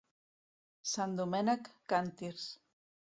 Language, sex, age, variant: Catalan, female, 50-59, Central